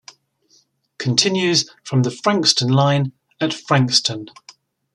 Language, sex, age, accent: English, male, 50-59, England English